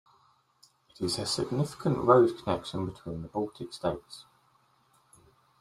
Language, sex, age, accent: English, male, 40-49, England English